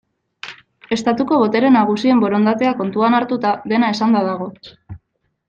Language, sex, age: Basque, male, under 19